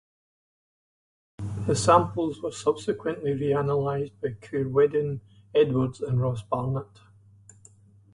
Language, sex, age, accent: English, male, 70-79, Scottish English